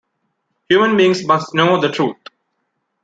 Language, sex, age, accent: English, male, 19-29, India and South Asia (India, Pakistan, Sri Lanka)